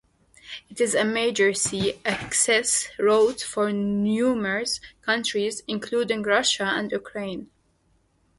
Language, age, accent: English, 30-39, United States English